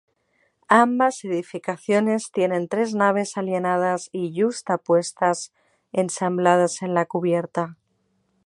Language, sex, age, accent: Spanish, female, 30-39, España: Norte peninsular (Asturias, Castilla y León, Cantabria, País Vasco, Navarra, Aragón, La Rioja, Guadalajara, Cuenca)